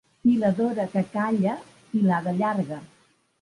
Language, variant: Catalan, Central